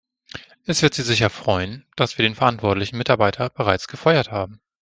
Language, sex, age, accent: German, male, 30-39, Deutschland Deutsch